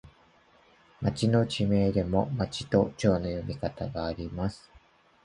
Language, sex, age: Japanese, male, 19-29